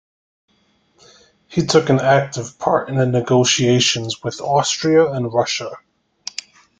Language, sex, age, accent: English, male, 30-39, United States English